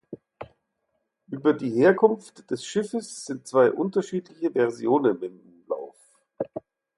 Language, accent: German, Deutschland Deutsch